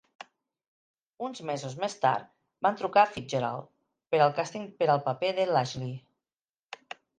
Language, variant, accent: Catalan, Nord-Occidental, Tortosí